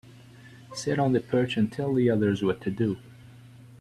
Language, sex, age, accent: English, male, 19-29, United States English